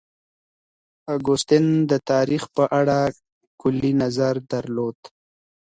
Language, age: Pashto, 30-39